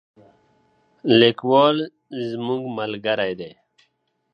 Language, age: Pashto, 30-39